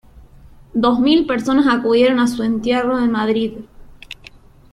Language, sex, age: Spanish, female, 19-29